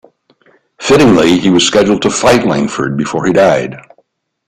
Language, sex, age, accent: English, male, 60-69, United States English